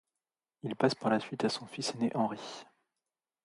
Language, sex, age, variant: French, male, 30-39, Français de métropole